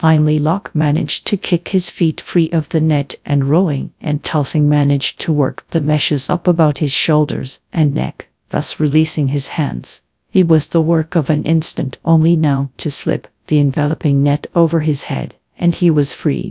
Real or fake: fake